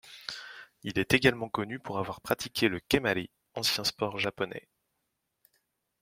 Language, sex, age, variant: French, male, 19-29, Français de métropole